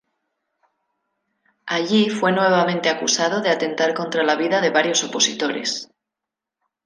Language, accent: Spanish, España: Norte peninsular (Asturias, Castilla y León, Cantabria, País Vasco, Navarra, Aragón, La Rioja, Guadalajara, Cuenca)